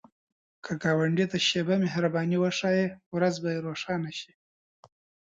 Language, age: Pashto, 30-39